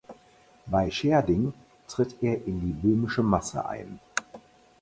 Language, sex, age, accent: German, male, 60-69, Deutschland Deutsch